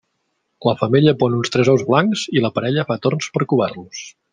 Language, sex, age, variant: Catalan, male, 40-49, Central